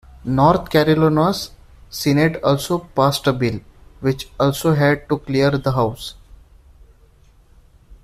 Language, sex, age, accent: English, male, 19-29, India and South Asia (India, Pakistan, Sri Lanka)